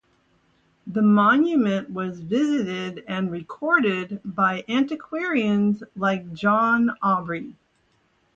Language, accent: English, United States English